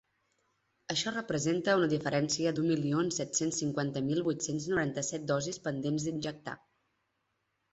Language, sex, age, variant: Catalan, female, 30-39, Central